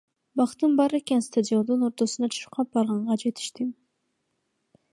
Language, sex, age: Kyrgyz, female, under 19